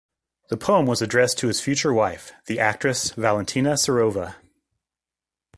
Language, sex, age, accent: English, male, 40-49, United States English